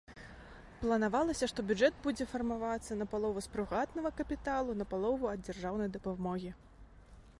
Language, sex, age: Belarusian, female, 19-29